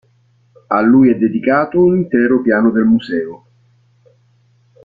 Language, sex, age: Italian, male, 50-59